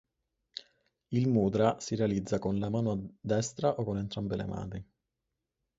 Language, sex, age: Italian, male, 19-29